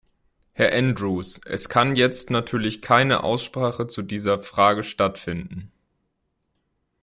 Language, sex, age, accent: German, male, 19-29, Deutschland Deutsch